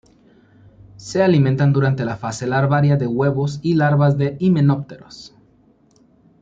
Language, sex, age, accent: Spanish, male, 19-29, México